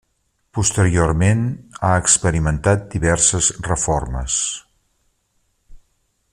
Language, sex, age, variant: Catalan, male, 50-59, Central